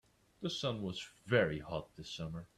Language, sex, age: English, male, 19-29